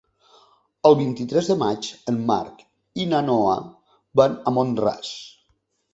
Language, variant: Catalan, Central